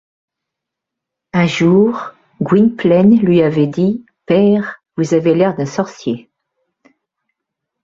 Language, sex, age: French, female, 50-59